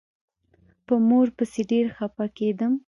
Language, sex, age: Pashto, female, 19-29